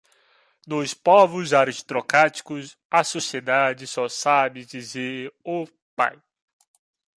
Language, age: Portuguese, 19-29